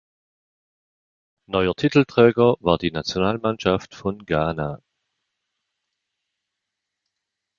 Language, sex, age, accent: German, male, 50-59, Schweizerdeutsch